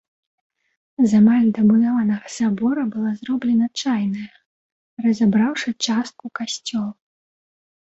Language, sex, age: Belarusian, female, 19-29